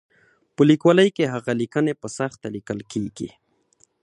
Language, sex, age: Pashto, male, under 19